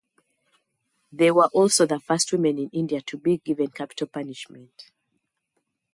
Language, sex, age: English, female, 40-49